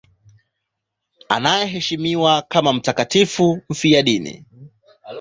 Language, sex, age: Swahili, male, 19-29